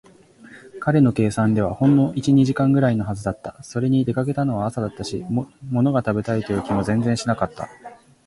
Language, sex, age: Japanese, male, 19-29